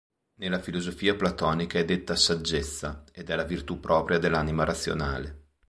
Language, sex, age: Italian, male, 40-49